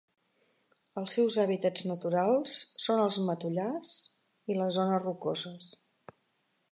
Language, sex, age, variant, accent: Catalan, female, 50-59, Central, gironí